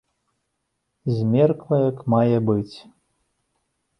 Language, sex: Belarusian, male